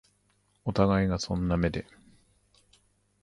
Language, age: Japanese, 50-59